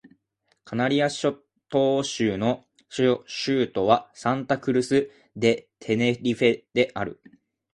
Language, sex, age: Japanese, male, 19-29